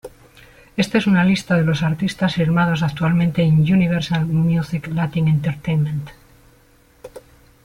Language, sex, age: Spanish, female, 50-59